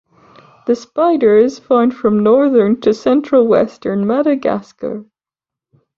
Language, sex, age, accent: English, female, 30-39, Northern Irish; yorkshire